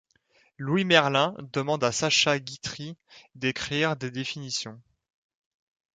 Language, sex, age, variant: French, male, 19-29, Français de métropole